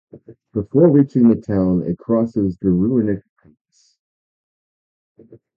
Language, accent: English, United States English